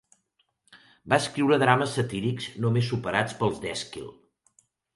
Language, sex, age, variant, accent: Catalan, male, 40-49, Central, tarragoní